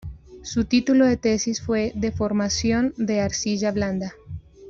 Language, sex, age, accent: Spanish, female, 19-29, Caribe: Cuba, Venezuela, Puerto Rico, República Dominicana, Panamá, Colombia caribeña, México caribeño, Costa del golfo de México